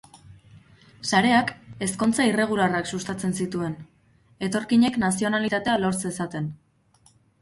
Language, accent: Basque, Erdialdekoa edo Nafarra (Gipuzkoa, Nafarroa)